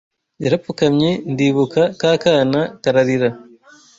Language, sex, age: Kinyarwanda, male, 19-29